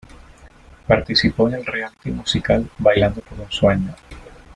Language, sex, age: Spanish, male, 30-39